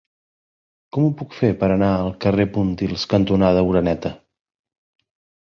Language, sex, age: Catalan, male, 30-39